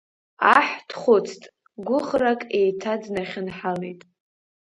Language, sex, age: Abkhazian, female, under 19